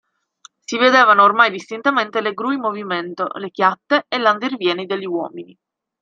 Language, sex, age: Italian, female, 19-29